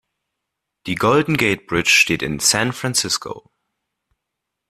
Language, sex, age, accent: German, male, under 19, Deutschland Deutsch